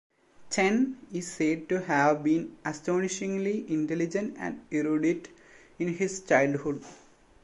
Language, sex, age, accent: English, male, 19-29, India and South Asia (India, Pakistan, Sri Lanka)